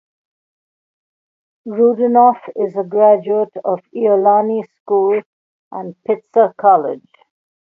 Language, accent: English, India and South Asia (India, Pakistan, Sri Lanka)